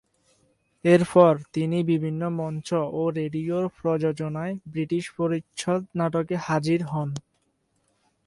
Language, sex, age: Bengali, male, 19-29